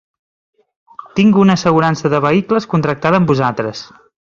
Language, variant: Catalan, Central